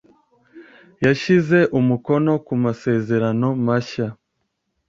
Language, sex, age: Kinyarwanda, male, 30-39